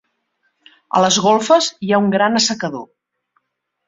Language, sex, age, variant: Catalan, female, 50-59, Central